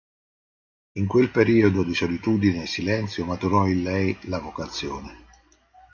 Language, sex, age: Italian, male, 50-59